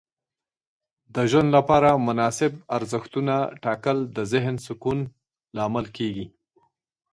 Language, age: Pashto, 40-49